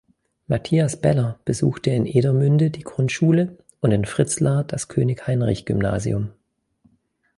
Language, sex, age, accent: German, male, 19-29, Deutschland Deutsch